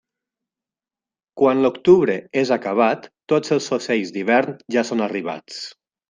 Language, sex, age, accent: Catalan, male, 19-29, valencià